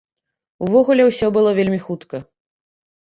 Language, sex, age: Belarusian, female, 30-39